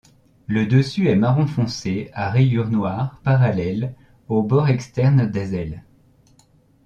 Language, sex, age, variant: French, male, 30-39, Français de métropole